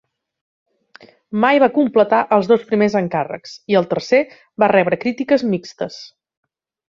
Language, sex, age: Catalan, female, 40-49